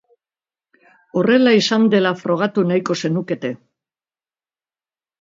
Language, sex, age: Basque, female, 70-79